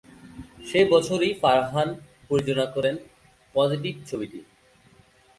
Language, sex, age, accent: Bengali, male, 19-29, Native